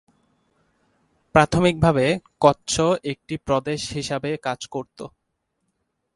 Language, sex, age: Bengali, male, 19-29